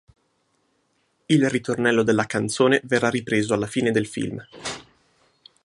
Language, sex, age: Italian, male, 19-29